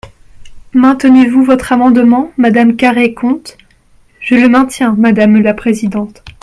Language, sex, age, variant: French, female, 19-29, Français de métropole